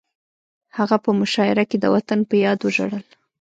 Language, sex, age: Pashto, female, 19-29